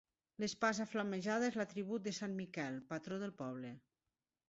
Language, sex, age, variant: Catalan, female, 50-59, Nord-Occidental